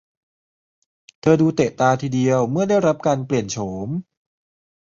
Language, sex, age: Thai, male, 30-39